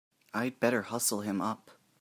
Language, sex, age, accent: English, male, 19-29, United States English